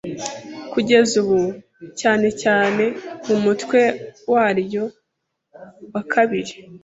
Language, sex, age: Kinyarwanda, female, 19-29